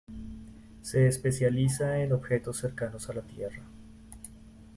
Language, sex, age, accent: Spanish, male, 30-39, Caribe: Cuba, Venezuela, Puerto Rico, República Dominicana, Panamá, Colombia caribeña, México caribeño, Costa del golfo de México